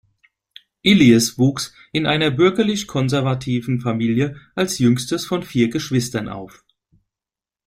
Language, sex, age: German, male, 40-49